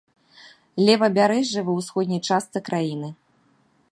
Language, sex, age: Belarusian, female, 40-49